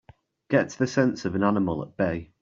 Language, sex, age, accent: English, male, 30-39, England English